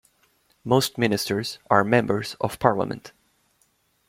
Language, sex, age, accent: English, male, 19-29, United States English